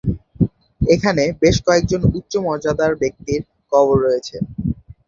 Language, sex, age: Bengali, male, under 19